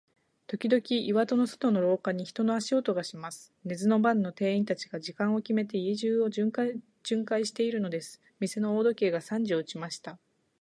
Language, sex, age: Japanese, female, 19-29